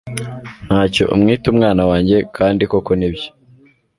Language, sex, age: Kinyarwanda, male, 19-29